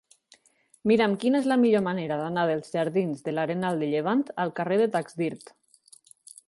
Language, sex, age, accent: Catalan, female, 30-39, valencià